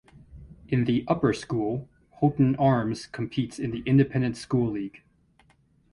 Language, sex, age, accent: English, male, 40-49, United States English